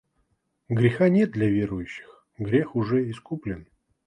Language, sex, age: Russian, male, 40-49